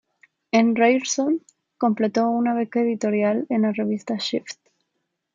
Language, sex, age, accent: Spanish, female, 19-29, México